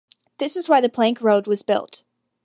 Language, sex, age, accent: English, female, under 19, United States English